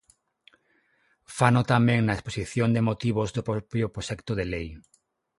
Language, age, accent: Galician, 40-49, Normativo (estándar); Neofalante